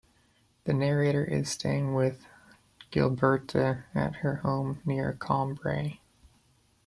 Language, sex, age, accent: English, male, 30-39, United States English